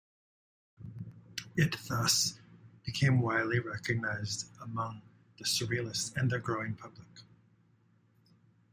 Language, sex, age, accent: English, male, 50-59, United States English